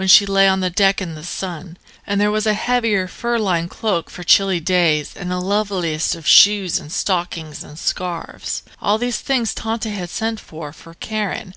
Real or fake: real